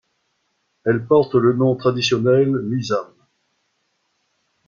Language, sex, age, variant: French, male, 60-69, Français de métropole